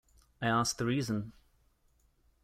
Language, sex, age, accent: English, male, 30-39, England English